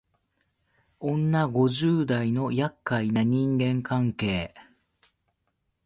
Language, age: Japanese, 50-59